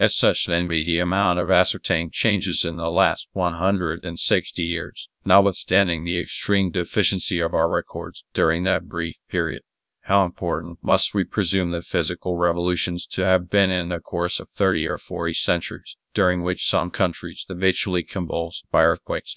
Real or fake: fake